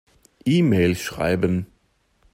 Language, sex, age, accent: German, male, 40-49, Deutschland Deutsch